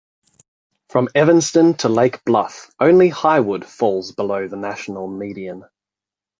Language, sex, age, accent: English, male, 19-29, Australian English